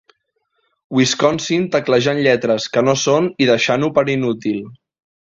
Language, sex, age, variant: Catalan, male, 19-29, Central